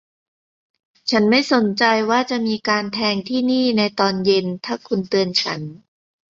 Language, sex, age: Thai, female, 50-59